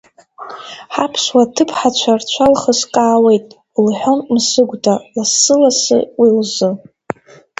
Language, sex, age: Abkhazian, female, under 19